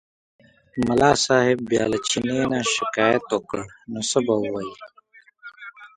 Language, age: Pashto, 19-29